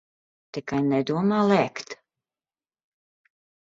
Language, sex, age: Latvian, female, 50-59